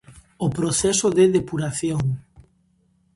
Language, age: Galician, under 19